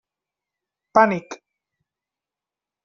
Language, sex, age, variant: Catalan, male, 30-39, Central